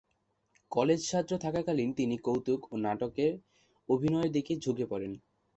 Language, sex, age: Bengali, male, 19-29